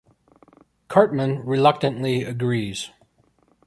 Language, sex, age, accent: English, male, 60-69, United States English